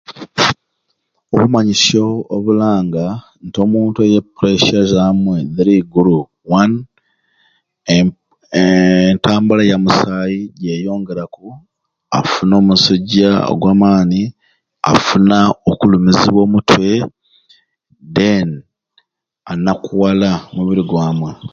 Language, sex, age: Ruuli, male, 30-39